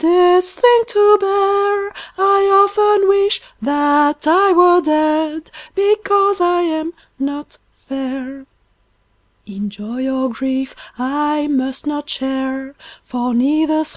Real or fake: real